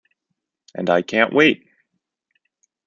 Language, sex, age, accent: English, male, 30-39, United States English